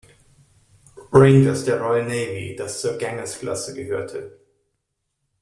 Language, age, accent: German, 30-39, Deutschland Deutsch